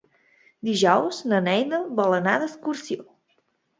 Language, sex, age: Catalan, female, 19-29